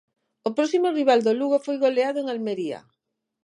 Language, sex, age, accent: Galician, female, 50-59, Atlántico (seseo e gheada)